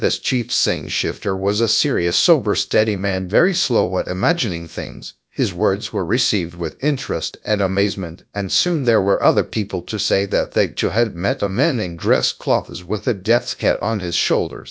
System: TTS, GradTTS